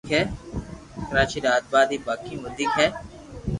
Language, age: Loarki, 40-49